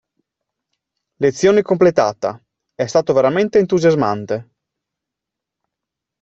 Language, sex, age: Italian, male, 30-39